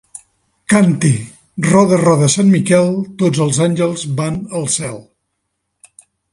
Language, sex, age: Catalan, male, 60-69